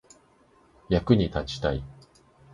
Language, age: Japanese, 19-29